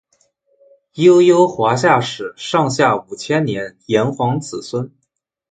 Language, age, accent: Chinese, 19-29, 出生地：江苏省